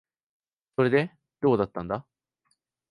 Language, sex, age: Japanese, male, 19-29